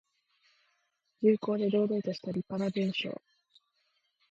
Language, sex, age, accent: Japanese, female, 19-29, 標準語